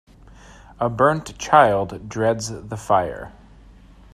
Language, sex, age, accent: English, male, 30-39, United States English